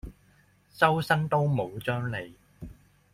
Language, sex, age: Cantonese, male, 19-29